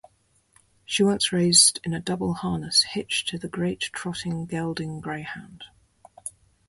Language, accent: English, England English